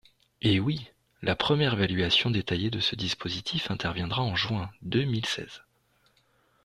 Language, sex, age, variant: French, male, 30-39, Français de métropole